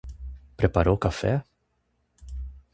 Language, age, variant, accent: Portuguese, 19-29, Portuguese (Brasil), Paulista